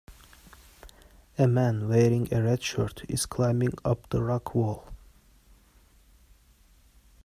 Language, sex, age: English, male, 19-29